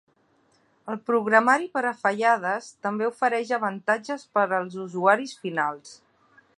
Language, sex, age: Catalan, female, 30-39